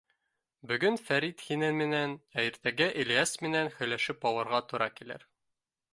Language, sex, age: Bashkir, male, 19-29